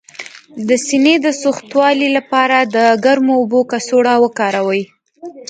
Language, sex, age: Pashto, female, under 19